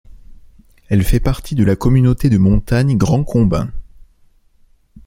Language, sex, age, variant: French, male, 19-29, Français de métropole